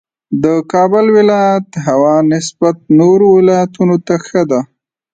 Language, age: Pashto, 19-29